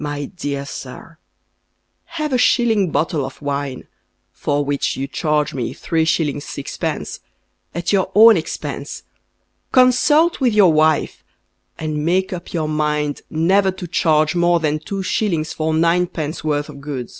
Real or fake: real